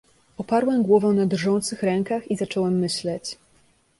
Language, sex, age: Polish, female, 19-29